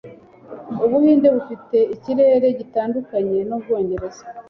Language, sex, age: Kinyarwanda, female, 30-39